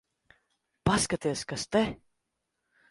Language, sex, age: Latvian, male, under 19